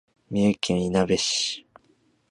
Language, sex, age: Japanese, male, 19-29